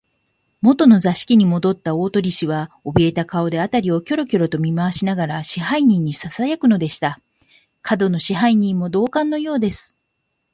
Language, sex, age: Japanese, male, 19-29